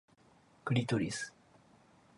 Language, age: Japanese, 30-39